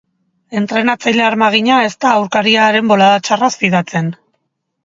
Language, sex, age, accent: Basque, female, 40-49, Erdialdekoa edo Nafarra (Gipuzkoa, Nafarroa)